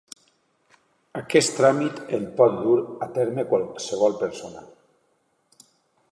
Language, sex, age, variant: Catalan, male, 50-59, Alacantí